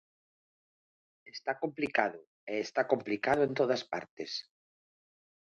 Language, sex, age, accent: Galician, female, 50-59, Atlántico (seseo e gheada)